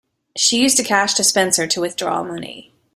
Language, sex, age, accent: English, female, 50-59, United States English